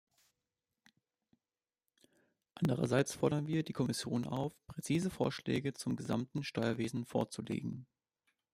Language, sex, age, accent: German, male, 19-29, Deutschland Deutsch